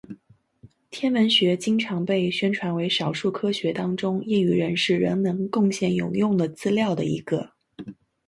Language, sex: Chinese, female